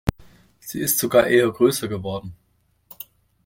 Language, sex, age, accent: German, male, 19-29, Deutschland Deutsch